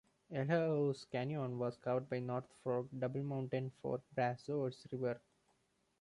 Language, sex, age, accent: English, male, 19-29, India and South Asia (India, Pakistan, Sri Lanka)